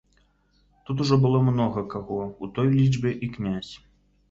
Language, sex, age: Belarusian, male, 19-29